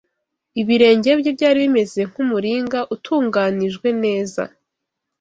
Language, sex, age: Kinyarwanda, female, 19-29